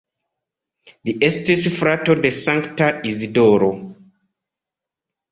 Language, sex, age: Esperanto, male, 30-39